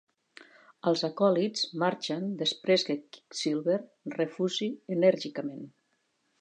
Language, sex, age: Catalan, female, 60-69